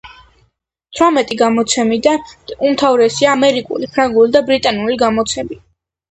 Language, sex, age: Georgian, female, under 19